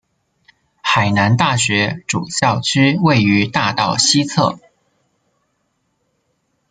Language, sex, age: Chinese, male, 30-39